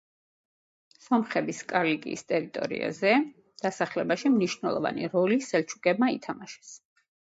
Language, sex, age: Georgian, female, 50-59